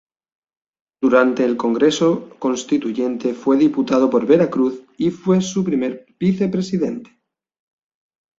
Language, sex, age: Spanish, male, 40-49